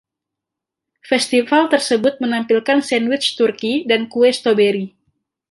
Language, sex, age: Indonesian, female, 19-29